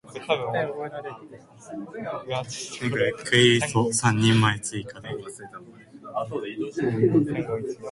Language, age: Japanese, 19-29